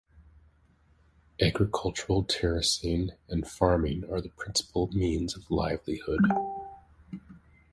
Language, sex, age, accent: English, male, 40-49, United States English